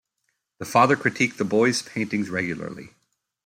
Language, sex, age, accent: English, male, 30-39, United States English